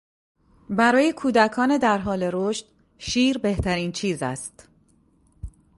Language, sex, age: Persian, female, 40-49